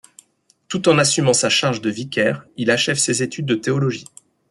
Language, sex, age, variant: French, male, 30-39, Français de métropole